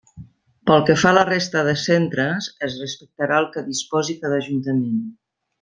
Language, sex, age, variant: Catalan, female, 50-59, Central